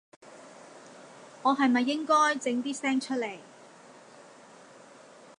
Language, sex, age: Cantonese, female, 40-49